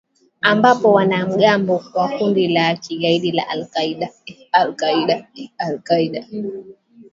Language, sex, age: Swahili, female, 19-29